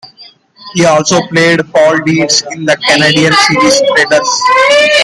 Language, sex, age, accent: English, male, under 19, India and South Asia (India, Pakistan, Sri Lanka)